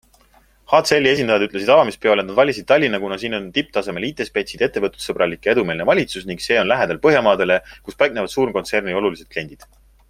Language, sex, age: Estonian, male, 30-39